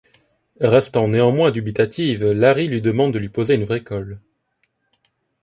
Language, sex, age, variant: French, male, 19-29, Français de métropole